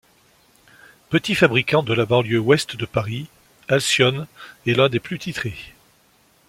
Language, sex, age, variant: French, male, 40-49, Français de métropole